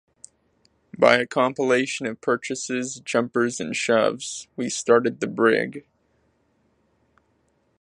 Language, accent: English, United States English